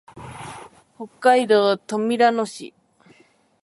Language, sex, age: Japanese, female, 19-29